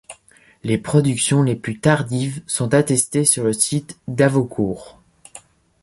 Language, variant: French, Français de métropole